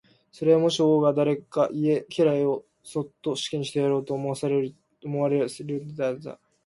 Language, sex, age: Japanese, male, 19-29